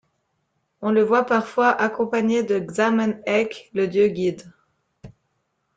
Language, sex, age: French, female, 30-39